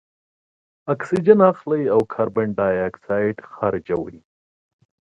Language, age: Pashto, 30-39